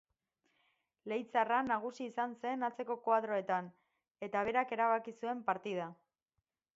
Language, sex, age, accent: Basque, female, 30-39, Erdialdekoa edo Nafarra (Gipuzkoa, Nafarroa)